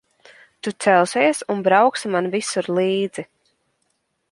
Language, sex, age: Latvian, female, 19-29